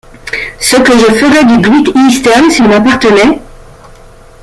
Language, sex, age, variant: French, female, 50-59, Français de métropole